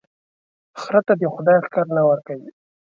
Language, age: Pashto, 19-29